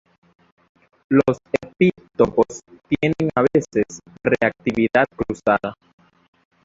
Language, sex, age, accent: Spanish, male, 19-29, Caribe: Cuba, Venezuela, Puerto Rico, República Dominicana, Panamá, Colombia caribeña, México caribeño, Costa del golfo de México